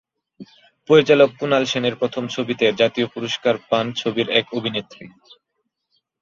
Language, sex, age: Bengali, male, 19-29